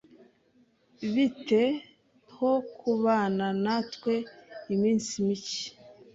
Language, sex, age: Kinyarwanda, female, 19-29